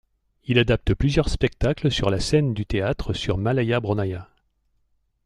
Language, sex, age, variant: French, male, 60-69, Français de métropole